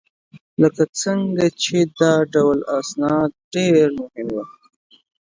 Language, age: Pashto, 19-29